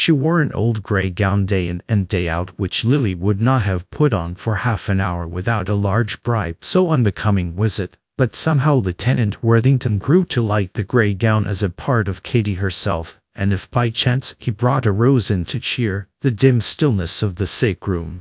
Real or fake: fake